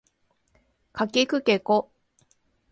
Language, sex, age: Japanese, female, 30-39